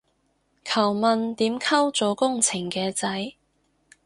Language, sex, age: Cantonese, female, 19-29